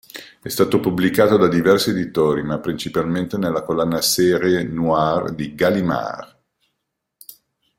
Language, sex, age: Italian, male, 50-59